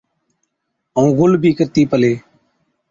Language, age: Od, 30-39